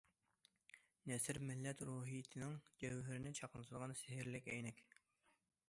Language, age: Uyghur, 19-29